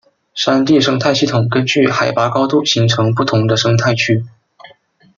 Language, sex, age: Chinese, male, 19-29